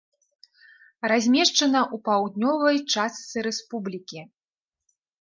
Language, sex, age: Belarusian, female, 30-39